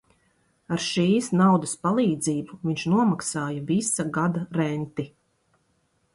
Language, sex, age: Latvian, female, 40-49